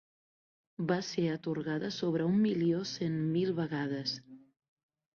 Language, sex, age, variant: Catalan, female, 40-49, Central